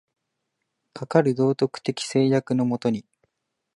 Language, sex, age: Japanese, male, 19-29